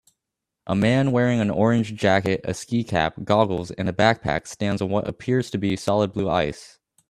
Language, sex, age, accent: English, male, 19-29, United States English